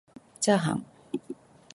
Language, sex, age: Japanese, female, 40-49